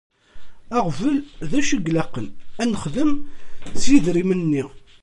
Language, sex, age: Kabyle, male, 30-39